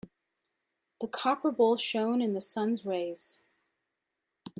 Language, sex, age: English, female, 30-39